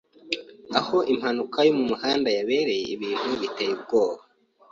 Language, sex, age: Kinyarwanda, male, 19-29